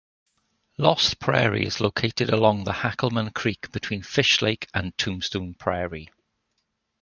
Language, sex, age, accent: English, male, 40-49, Welsh English